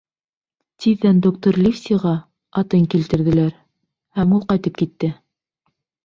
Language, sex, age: Bashkir, female, 30-39